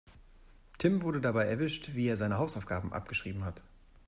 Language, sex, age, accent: German, male, 40-49, Deutschland Deutsch